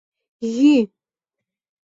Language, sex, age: Mari, female, under 19